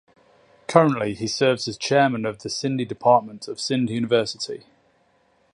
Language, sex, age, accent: English, male, 30-39, England English